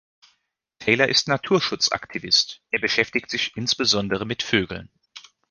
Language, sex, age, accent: German, male, 30-39, Deutschland Deutsch